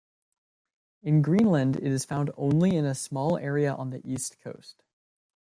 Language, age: English, 19-29